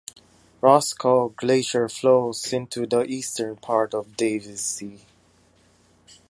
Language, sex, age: English, male, 19-29